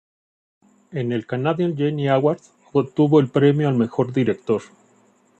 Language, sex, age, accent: Spanish, male, 40-49, México